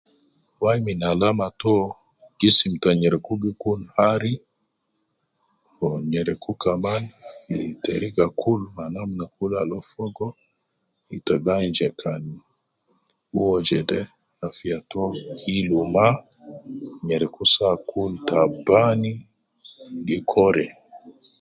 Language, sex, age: Nubi, male, 30-39